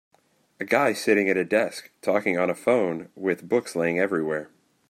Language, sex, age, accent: English, male, 30-39, United States English